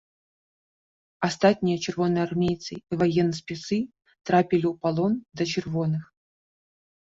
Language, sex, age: Belarusian, female, 30-39